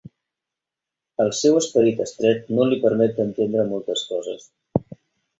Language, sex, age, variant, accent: Catalan, male, 19-29, Central, Barceloní